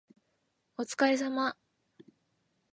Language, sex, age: Japanese, female, 19-29